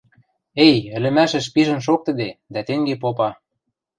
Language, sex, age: Western Mari, male, 19-29